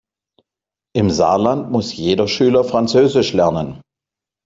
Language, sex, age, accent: German, male, 50-59, Deutschland Deutsch